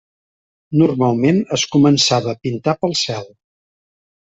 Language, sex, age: Catalan, male, 40-49